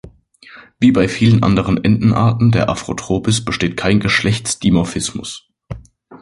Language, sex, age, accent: German, male, 19-29, Deutschland Deutsch